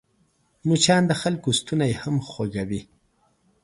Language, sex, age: Pashto, male, 19-29